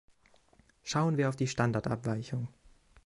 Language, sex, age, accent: German, male, 19-29, Deutschland Deutsch